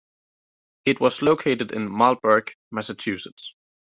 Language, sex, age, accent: English, male, 30-39, United States English